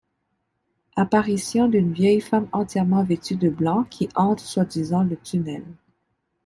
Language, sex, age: French, female, 30-39